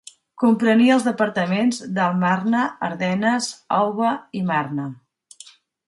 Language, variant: Catalan, Central